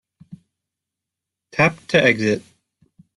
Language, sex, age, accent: English, male, 19-29, United States English